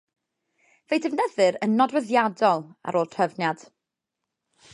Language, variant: Welsh, South-Eastern Welsh